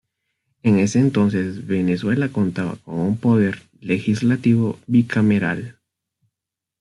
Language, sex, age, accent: Spanish, female, under 19, América central